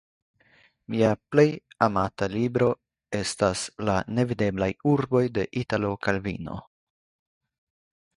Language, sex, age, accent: Esperanto, male, 30-39, Internacia